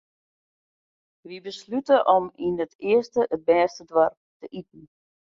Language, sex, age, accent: Western Frisian, female, 40-49, Wâldfrysk